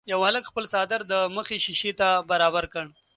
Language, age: Pashto, 19-29